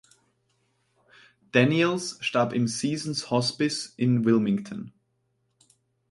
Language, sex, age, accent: German, male, 19-29, Österreichisches Deutsch